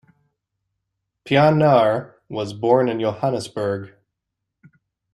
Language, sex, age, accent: English, male, 19-29, United States English